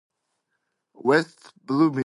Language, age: English, 19-29